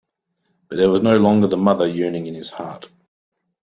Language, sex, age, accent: English, male, 30-39, Australian English